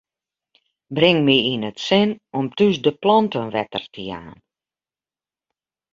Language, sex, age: Western Frisian, female, 50-59